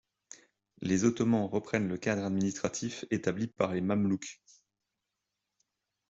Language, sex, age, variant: French, male, 30-39, Français de métropole